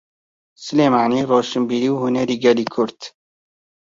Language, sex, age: Central Kurdish, male, 19-29